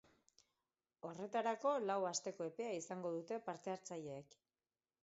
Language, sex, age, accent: Basque, female, 40-49, Erdialdekoa edo Nafarra (Gipuzkoa, Nafarroa)